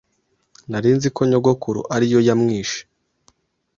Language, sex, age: Kinyarwanda, male, 30-39